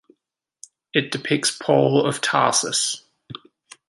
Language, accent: English, Australian English